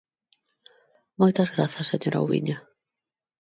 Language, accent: Galician, Neofalante